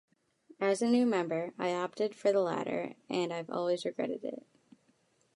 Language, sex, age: English, female, under 19